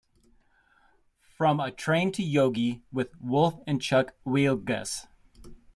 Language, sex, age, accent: English, male, 40-49, United States English